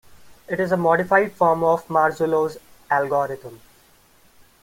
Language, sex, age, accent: English, male, 19-29, India and South Asia (India, Pakistan, Sri Lanka)